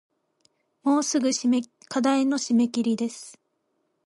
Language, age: Japanese, 19-29